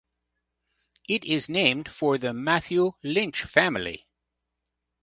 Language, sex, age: English, male, 50-59